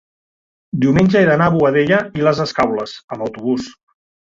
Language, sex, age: Catalan, male, 50-59